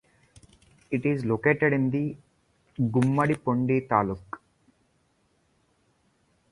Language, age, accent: English, 19-29, India and South Asia (India, Pakistan, Sri Lanka)